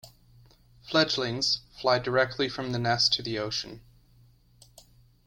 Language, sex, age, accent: English, male, 19-29, United States English